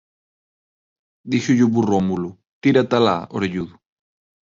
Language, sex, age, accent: Galician, male, 19-29, Central (gheada); Neofalante